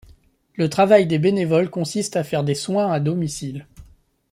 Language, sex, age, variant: French, male, 30-39, Français de métropole